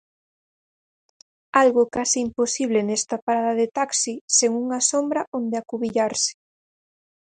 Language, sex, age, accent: Galician, female, 19-29, Central (gheada)